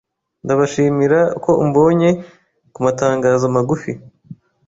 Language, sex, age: Kinyarwanda, male, 19-29